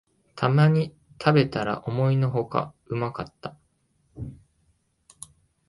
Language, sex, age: Japanese, male, 19-29